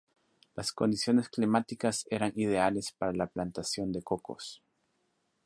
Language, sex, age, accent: Spanish, male, 40-49, América central